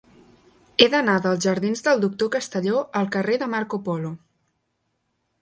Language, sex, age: Catalan, female, 19-29